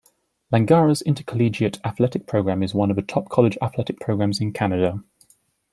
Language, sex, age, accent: English, male, 19-29, England English